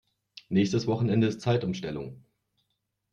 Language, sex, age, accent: German, male, 40-49, Deutschland Deutsch